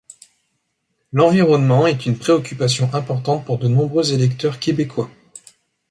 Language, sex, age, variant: French, male, 19-29, Français de métropole